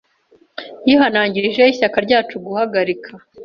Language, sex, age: Kinyarwanda, female, 19-29